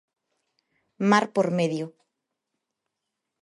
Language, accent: Galician, Oriental (común en zona oriental)